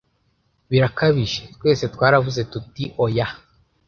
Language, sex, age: Kinyarwanda, male, under 19